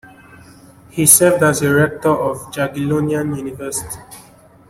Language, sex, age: English, male, 19-29